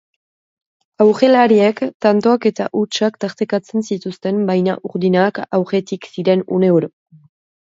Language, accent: Basque, Nafar-lapurtarra edo Zuberotarra (Lapurdi, Nafarroa Beherea, Zuberoa)